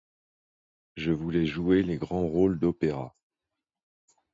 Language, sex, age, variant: French, male, 40-49, Français de métropole